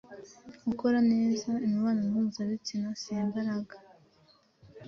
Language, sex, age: Kinyarwanda, female, 19-29